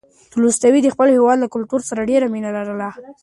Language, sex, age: Pashto, male, 19-29